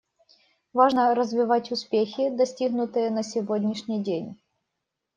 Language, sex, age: Russian, female, 19-29